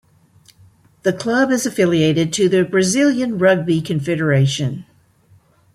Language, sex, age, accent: English, female, 60-69, United States English